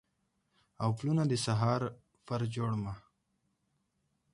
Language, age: Pashto, 19-29